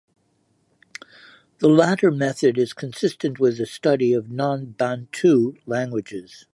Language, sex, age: English, male, 70-79